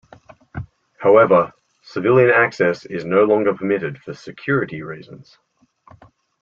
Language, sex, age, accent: English, male, 30-39, Australian English